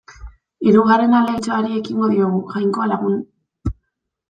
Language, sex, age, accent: Basque, female, 19-29, Mendebalekoa (Araba, Bizkaia, Gipuzkoako mendebaleko herri batzuk)